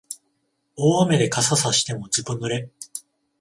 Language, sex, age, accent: Japanese, male, 40-49, 関西